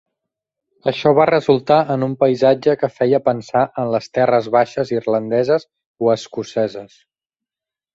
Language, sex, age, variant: Catalan, male, 30-39, Central